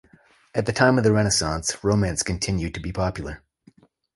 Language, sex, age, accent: English, male, 30-39, United States English